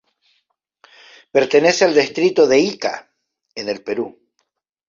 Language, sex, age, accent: Spanish, male, 50-59, Chileno: Chile, Cuyo